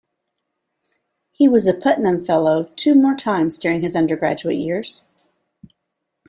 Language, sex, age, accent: English, female, 40-49, United States English